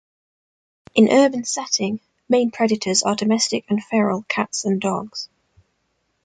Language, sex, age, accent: English, female, 19-29, England English